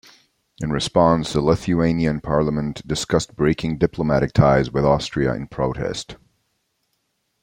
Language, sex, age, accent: English, male, 30-39, United States English